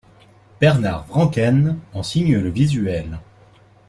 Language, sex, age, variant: French, male, 19-29, Français de métropole